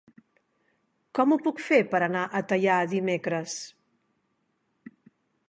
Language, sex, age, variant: Catalan, female, 50-59, Central